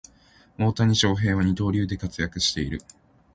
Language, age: Japanese, 19-29